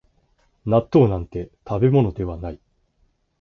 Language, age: Japanese, 19-29